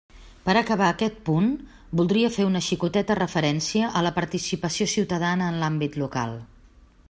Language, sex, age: Catalan, female, 50-59